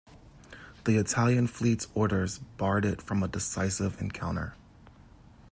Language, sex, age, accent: English, male, 30-39, United States English